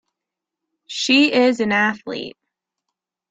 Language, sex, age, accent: English, female, 19-29, United States English